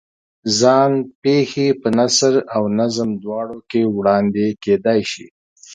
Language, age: Pashto, 40-49